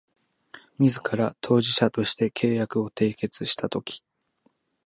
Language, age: Japanese, 19-29